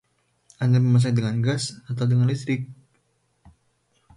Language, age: Indonesian, 19-29